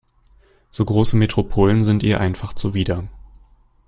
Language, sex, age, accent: German, male, 19-29, Deutschland Deutsch